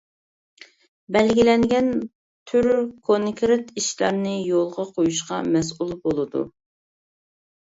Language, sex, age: Uyghur, female, 19-29